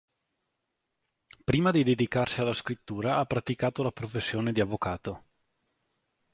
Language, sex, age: Italian, male, 19-29